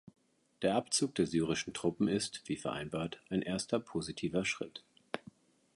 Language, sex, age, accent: German, male, 40-49, Deutschland Deutsch